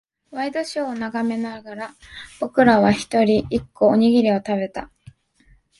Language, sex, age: Japanese, female, 19-29